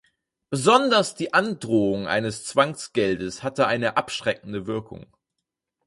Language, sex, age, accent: German, male, 19-29, Deutschland Deutsch